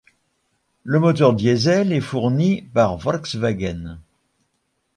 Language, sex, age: French, male, 70-79